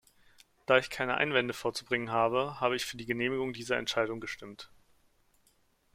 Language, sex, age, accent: German, male, 30-39, Deutschland Deutsch